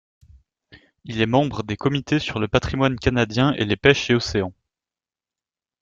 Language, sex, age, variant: French, male, 19-29, Français de métropole